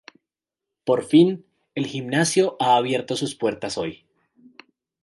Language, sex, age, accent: Spanish, male, 30-39, Andino-Pacífico: Colombia, Perú, Ecuador, oeste de Bolivia y Venezuela andina